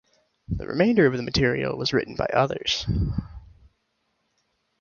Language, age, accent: English, 19-29, United States English